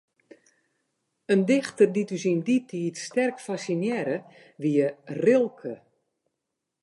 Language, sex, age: Western Frisian, female, 60-69